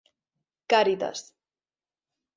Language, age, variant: Catalan, 19-29, Central